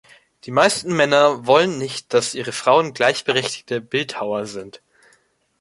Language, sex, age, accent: German, male, under 19, Deutschland Deutsch